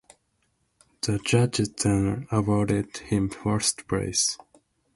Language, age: English, 19-29